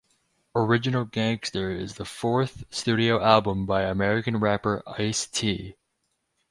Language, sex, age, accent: English, male, 19-29, United States English